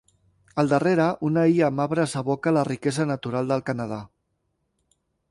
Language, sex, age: Catalan, male, 40-49